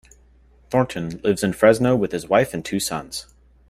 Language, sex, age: English, male, 19-29